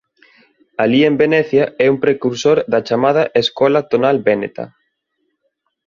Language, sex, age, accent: Galician, male, 30-39, Normativo (estándar)